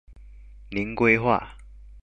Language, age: Chinese, 19-29